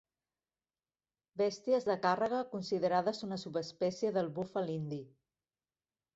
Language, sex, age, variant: Catalan, female, 50-59, Central